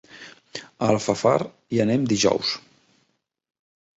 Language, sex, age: Catalan, male, 40-49